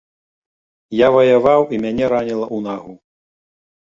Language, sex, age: Belarusian, male, 40-49